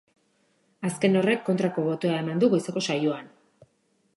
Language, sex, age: Basque, female, 40-49